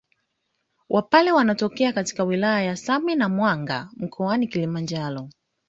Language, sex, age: Swahili, female, 19-29